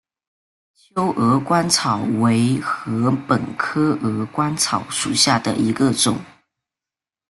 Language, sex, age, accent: Chinese, male, under 19, 出生地：湖南省